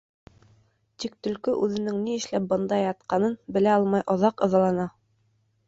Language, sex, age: Bashkir, female, 19-29